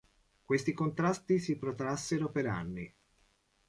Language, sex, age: Italian, male, 40-49